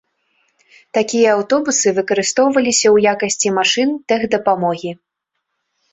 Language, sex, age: Belarusian, female, 19-29